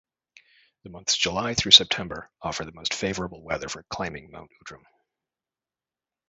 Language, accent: English, United States English